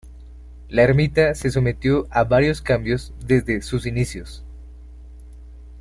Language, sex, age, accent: Spanish, male, 30-39, Andino-Pacífico: Colombia, Perú, Ecuador, oeste de Bolivia y Venezuela andina